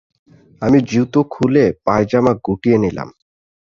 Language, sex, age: Bengali, male, 19-29